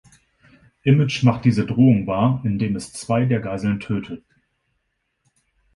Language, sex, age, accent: German, male, 30-39, Deutschland Deutsch